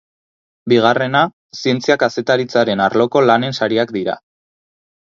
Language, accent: Basque, Erdialdekoa edo Nafarra (Gipuzkoa, Nafarroa)